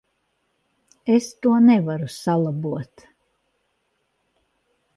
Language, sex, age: Latvian, female, 60-69